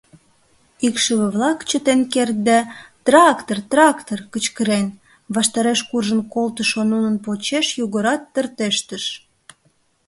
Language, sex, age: Mari, female, 19-29